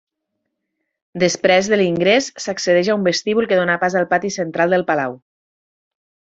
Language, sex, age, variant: Catalan, female, 30-39, Nord-Occidental